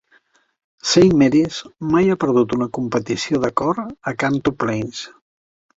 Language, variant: Catalan, Central